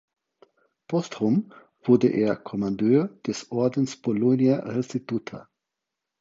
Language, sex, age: German, male, 50-59